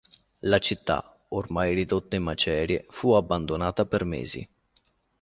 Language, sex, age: Italian, male, 19-29